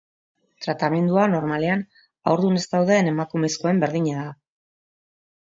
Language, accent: Basque, Mendebalekoa (Araba, Bizkaia, Gipuzkoako mendebaleko herri batzuk)